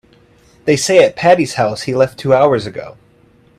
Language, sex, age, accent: English, male, 19-29, United States English